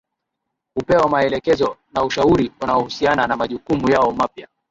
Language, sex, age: Swahili, male, 19-29